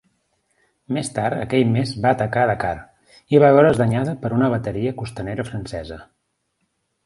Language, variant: Catalan, Central